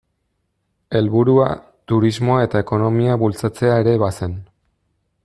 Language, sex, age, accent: Basque, male, 30-39, Erdialdekoa edo Nafarra (Gipuzkoa, Nafarroa)